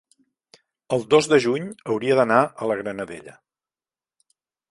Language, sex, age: Catalan, male, 50-59